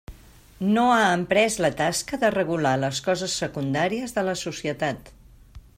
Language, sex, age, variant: Catalan, female, 50-59, Central